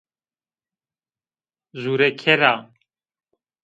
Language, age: Zaza, 30-39